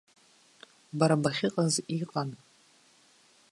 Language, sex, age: Abkhazian, female, 19-29